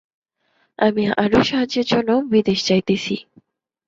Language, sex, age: Bengali, female, 19-29